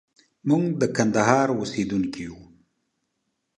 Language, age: Pashto, 50-59